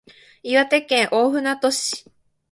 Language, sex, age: Japanese, female, 19-29